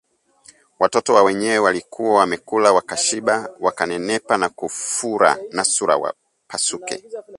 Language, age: Swahili, 30-39